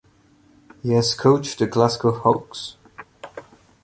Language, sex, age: English, male, 19-29